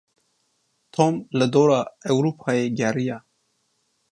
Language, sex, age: Kurdish, male, 30-39